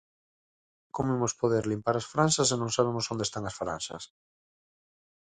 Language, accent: Galician, Normativo (estándar)